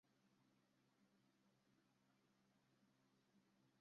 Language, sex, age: Swahili, female, 19-29